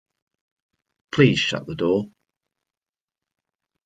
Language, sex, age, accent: English, male, 40-49, England English